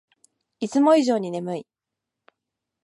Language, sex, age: Japanese, female, 19-29